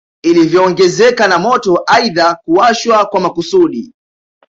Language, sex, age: Swahili, male, 19-29